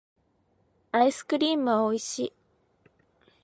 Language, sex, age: Japanese, female, 19-29